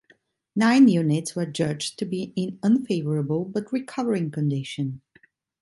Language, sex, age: English, female, 30-39